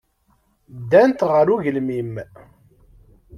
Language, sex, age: Kabyle, male, 19-29